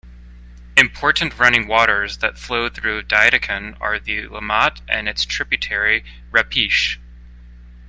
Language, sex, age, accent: English, male, 30-39, United States English